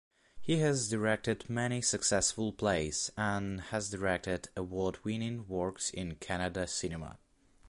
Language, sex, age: English, male, under 19